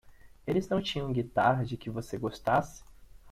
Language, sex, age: Portuguese, male, 30-39